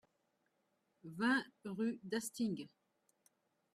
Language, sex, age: French, female, 50-59